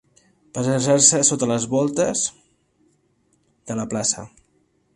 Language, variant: Catalan, Central